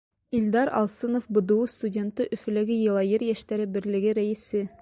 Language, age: Bashkir, 19-29